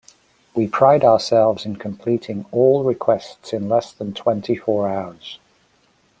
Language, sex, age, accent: English, male, 40-49, England English